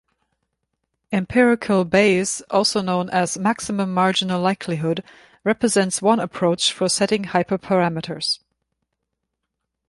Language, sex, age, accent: English, female, 30-39, United States English